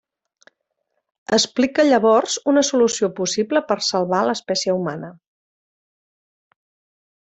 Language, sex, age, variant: Catalan, female, 50-59, Central